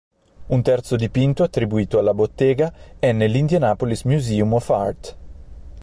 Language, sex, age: Italian, male, 30-39